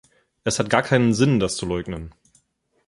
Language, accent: German, Deutschland Deutsch